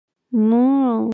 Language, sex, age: English, female, 19-29